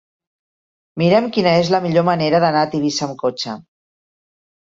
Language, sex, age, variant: Catalan, female, 40-49, Central